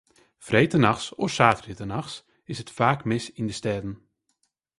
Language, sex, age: Western Frisian, male, 19-29